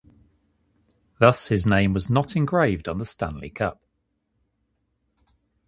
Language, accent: English, England English